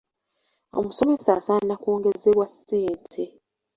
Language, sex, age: Ganda, female, 19-29